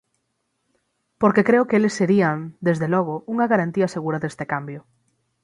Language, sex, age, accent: Galician, female, 19-29, Atlántico (seseo e gheada); Normativo (estándar)